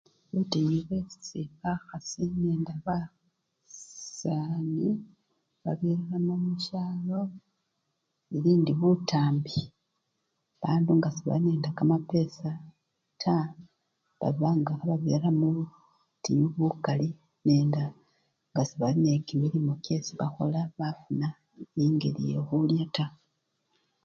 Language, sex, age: Luyia, female, 30-39